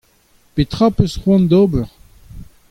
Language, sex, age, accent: Breton, male, 60-69, Kerneveg